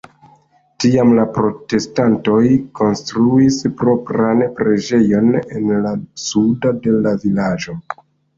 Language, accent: Esperanto, Internacia